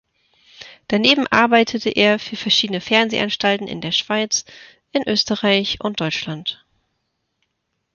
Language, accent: German, Deutschland Deutsch